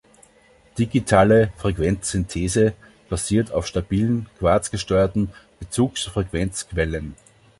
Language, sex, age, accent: German, male, 30-39, Österreichisches Deutsch